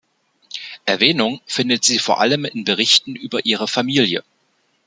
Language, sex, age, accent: German, male, 40-49, Deutschland Deutsch